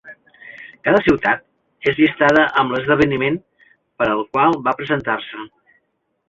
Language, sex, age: Catalan, male, 60-69